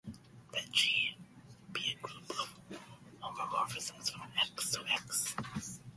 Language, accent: English, United States English